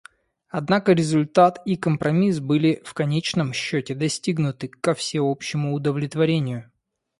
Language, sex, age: Russian, male, 30-39